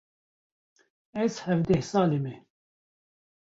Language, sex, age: Kurdish, male, 50-59